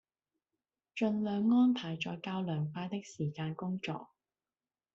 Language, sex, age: Cantonese, female, 19-29